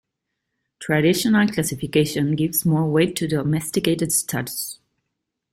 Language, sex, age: English, female, 30-39